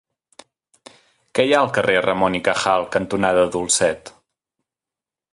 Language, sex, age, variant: Catalan, male, 19-29, Central